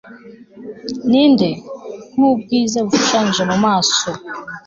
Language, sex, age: Kinyarwanda, female, 19-29